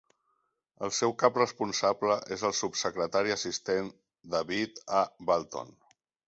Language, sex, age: Catalan, male, 30-39